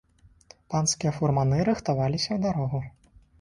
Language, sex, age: Belarusian, male, 19-29